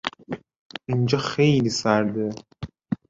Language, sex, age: Persian, male, 19-29